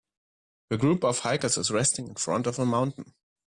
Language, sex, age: English, male, 19-29